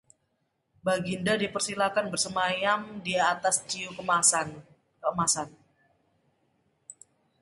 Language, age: Indonesian, 30-39